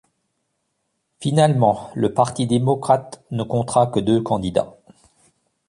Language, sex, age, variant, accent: French, male, 50-59, Français d'Europe, Français d’Allemagne